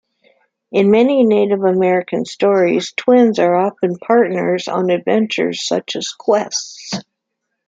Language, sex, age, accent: English, female, 50-59, United States English